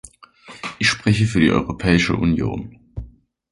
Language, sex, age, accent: German, male, 19-29, Deutschland Deutsch